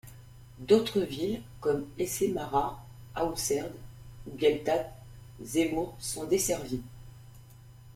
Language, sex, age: French, female, 50-59